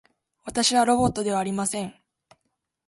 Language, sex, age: Japanese, female, 19-29